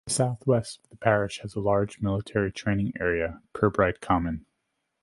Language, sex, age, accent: English, male, 19-29, United States English